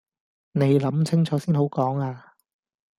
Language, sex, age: Cantonese, male, 19-29